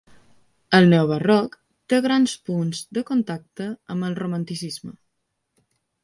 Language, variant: Catalan, Balear